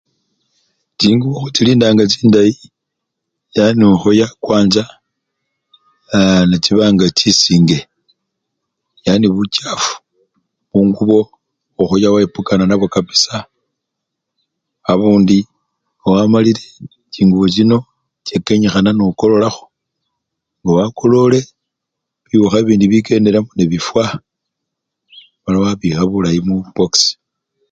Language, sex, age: Luyia, male, 60-69